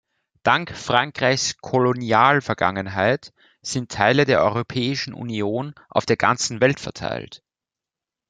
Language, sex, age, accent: German, male, 19-29, Österreichisches Deutsch